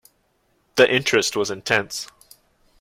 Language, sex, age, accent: English, male, 19-29, United States English